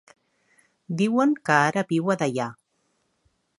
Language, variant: Catalan, Central